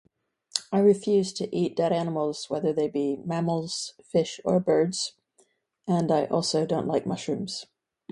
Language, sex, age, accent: English, female, 50-59, United States English; England English